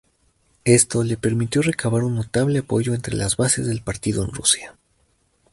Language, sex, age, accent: Spanish, male, 19-29, México